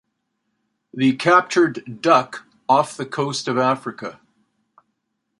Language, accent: English, Canadian English